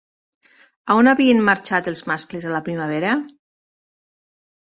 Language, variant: Catalan, Nord-Occidental